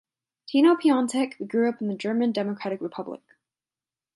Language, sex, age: English, female, under 19